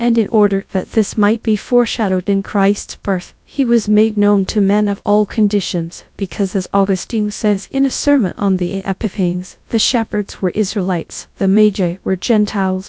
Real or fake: fake